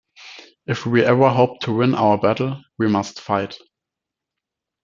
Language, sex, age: English, male, 19-29